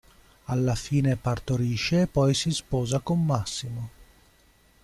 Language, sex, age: Italian, male, 30-39